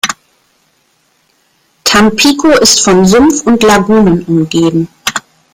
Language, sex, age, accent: German, female, 40-49, Deutschland Deutsch